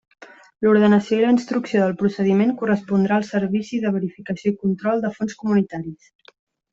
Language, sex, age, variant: Catalan, female, 19-29, Central